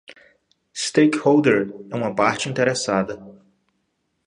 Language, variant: Portuguese, Portuguese (Brasil)